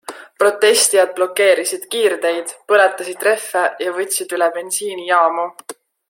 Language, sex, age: Estonian, female, 19-29